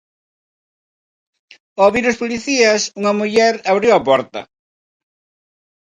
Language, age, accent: Galician, 60-69, Normativo (estándar)